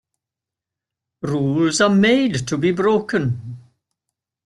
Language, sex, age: English, male, 80-89